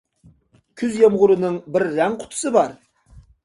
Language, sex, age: Uyghur, male, 30-39